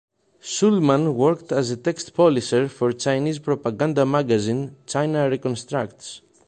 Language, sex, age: English, male, 40-49